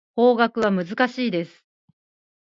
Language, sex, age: Japanese, female, 40-49